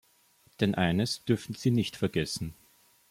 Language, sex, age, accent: German, male, 19-29, Österreichisches Deutsch